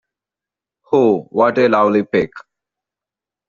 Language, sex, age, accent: English, male, 19-29, India and South Asia (India, Pakistan, Sri Lanka)